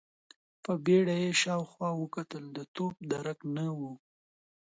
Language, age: Pashto, 19-29